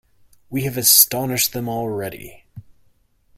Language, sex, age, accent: English, male, 30-39, Canadian English